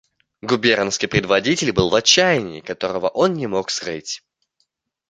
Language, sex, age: Russian, male, 19-29